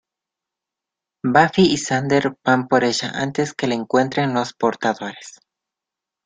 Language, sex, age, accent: Spanish, male, 19-29, Andino-Pacífico: Colombia, Perú, Ecuador, oeste de Bolivia y Venezuela andina